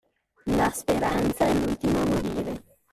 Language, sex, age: Italian, male, under 19